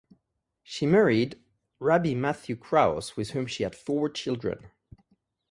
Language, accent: English, French